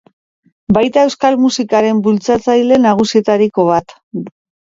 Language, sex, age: Basque, female, 50-59